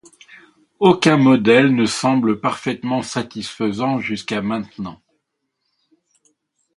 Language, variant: French, Français de métropole